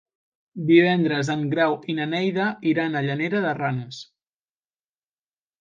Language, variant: Catalan, Central